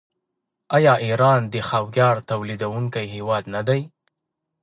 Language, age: Pashto, 19-29